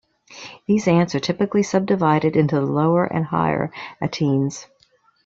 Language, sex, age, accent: English, female, 50-59, United States English